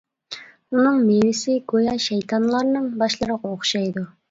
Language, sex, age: Uyghur, female, 19-29